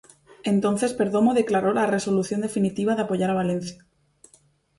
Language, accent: Spanish, España: Sur peninsular (Andalucia, Extremadura, Murcia)